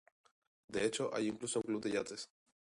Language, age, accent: Spanish, 19-29, España: Islas Canarias; Rioplatense: Argentina, Uruguay, este de Bolivia, Paraguay